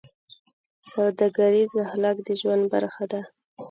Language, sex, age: Pashto, female, 19-29